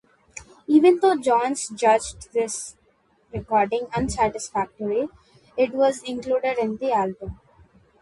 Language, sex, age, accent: English, female, under 19, India and South Asia (India, Pakistan, Sri Lanka)